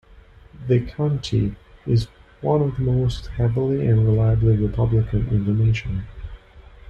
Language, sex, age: English, male, 30-39